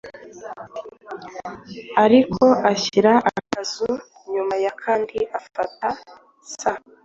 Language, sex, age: Kinyarwanda, female, 19-29